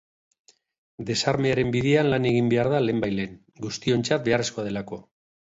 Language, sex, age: Basque, male, 60-69